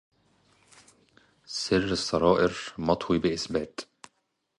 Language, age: Arabic, 30-39